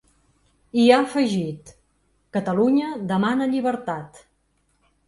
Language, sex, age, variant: Catalan, female, 40-49, Central